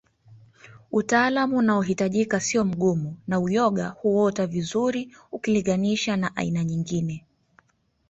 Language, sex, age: Swahili, female, 19-29